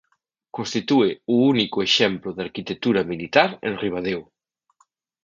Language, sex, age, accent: Galician, male, 40-49, Central (sen gheada)